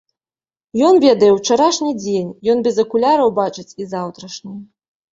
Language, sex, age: Belarusian, female, 30-39